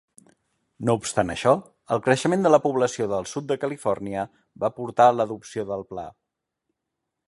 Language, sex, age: Catalan, male, 40-49